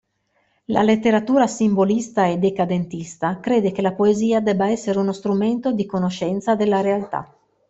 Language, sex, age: Italian, female, 40-49